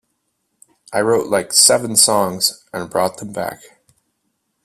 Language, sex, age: English, male, 19-29